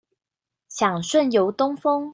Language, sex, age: Chinese, female, 19-29